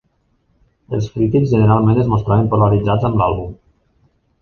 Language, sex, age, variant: Catalan, male, 30-39, Septentrional